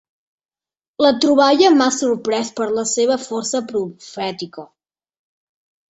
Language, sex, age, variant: Catalan, male, 50-59, Central